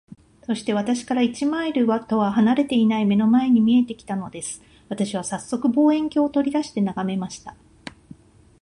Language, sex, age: Japanese, female, 50-59